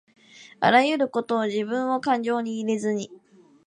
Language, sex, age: Japanese, female, 19-29